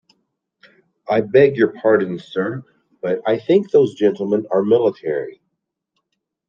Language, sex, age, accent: English, male, 50-59, United States English